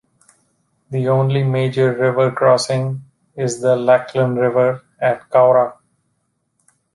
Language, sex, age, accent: English, male, 30-39, India and South Asia (India, Pakistan, Sri Lanka)